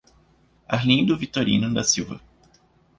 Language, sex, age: Portuguese, male, 19-29